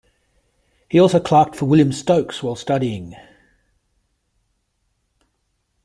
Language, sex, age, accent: English, male, 50-59, Australian English